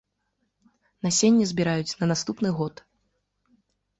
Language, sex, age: Belarusian, female, 19-29